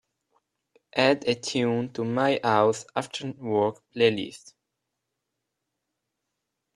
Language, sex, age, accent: English, male, under 19, Filipino